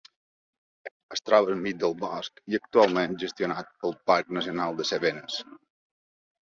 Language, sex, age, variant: Catalan, male, 50-59, Balear